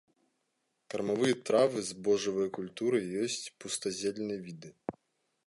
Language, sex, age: Belarusian, male, 19-29